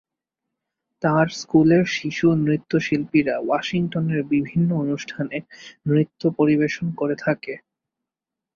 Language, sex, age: Bengali, male, 19-29